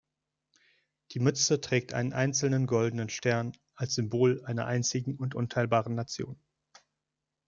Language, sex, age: German, male, 30-39